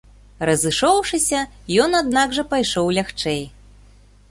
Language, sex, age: Belarusian, female, 30-39